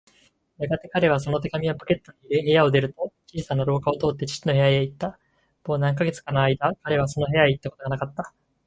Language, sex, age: Japanese, male, 19-29